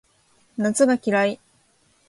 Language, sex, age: Japanese, female, 19-29